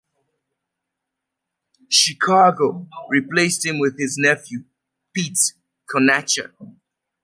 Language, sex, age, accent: English, male, 30-39, United States English